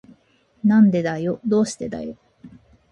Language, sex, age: Japanese, female, 40-49